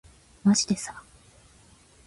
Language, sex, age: Japanese, female, 19-29